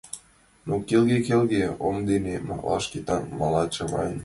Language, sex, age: Mari, male, under 19